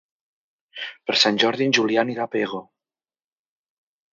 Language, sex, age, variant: Catalan, male, 40-49, Nord-Occidental